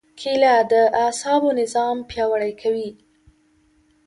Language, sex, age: Pashto, female, under 19